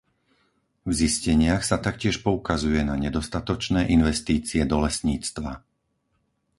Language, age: Slovak, 50-59